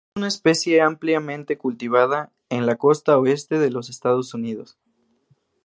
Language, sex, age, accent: Spanish, male, 19-29, México